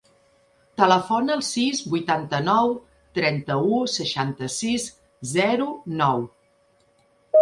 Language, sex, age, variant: Catalan, female, 50-59, Central